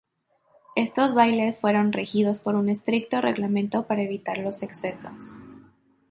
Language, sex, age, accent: Spanish, female, 19-29, México